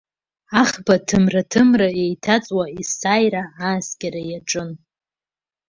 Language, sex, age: Abkhazian, female, under 19